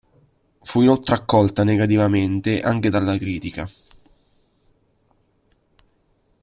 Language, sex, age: Italian, male, 19-29